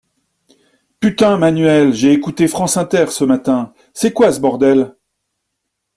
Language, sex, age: French, male, 50-59